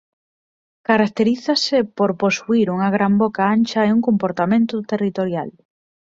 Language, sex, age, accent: Galician, female, 19-29, Normativo (estándar)